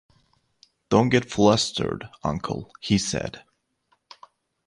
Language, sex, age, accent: English, male, 19-29, United States English